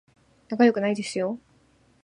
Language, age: Japanese, 19-29